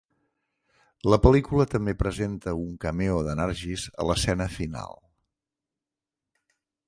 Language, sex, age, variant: Catalan, male, 60-69, Nord-Occidental